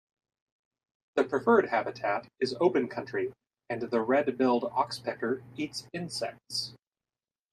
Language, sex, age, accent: English, male, 30-39, United States English